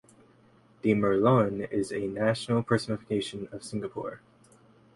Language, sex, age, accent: English, male, 19-29, United States English